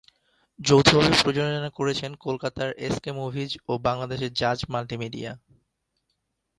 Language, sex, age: Bengali, male, 19-29